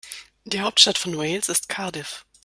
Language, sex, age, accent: German, female, 30-39, Deutschland Deutsch